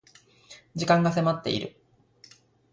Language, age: Japanese, 40-49